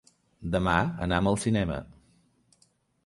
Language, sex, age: Catalan, male, 40-49